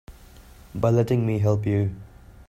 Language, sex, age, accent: English, male, 19-29, India and South Asia (India, Pakistan, Sri Lanka)